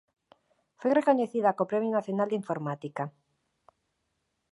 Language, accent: Galician, Normativo (estándar)